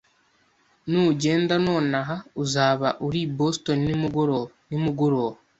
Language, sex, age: Kinyarwanda, male, 19-29